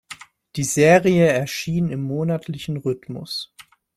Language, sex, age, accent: German, male, 19-29, Deutschland Deutsch